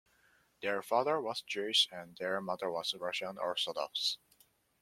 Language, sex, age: English, male, 19-29